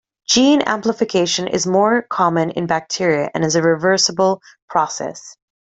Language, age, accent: English, 30-39, England English